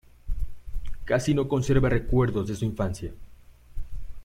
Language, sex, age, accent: Spanish, male, 19-29, México